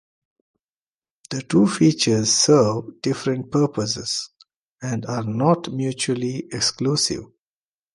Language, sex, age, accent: English, male, 40-49, India and South Asia (India, Pakistan, Sri Lanka)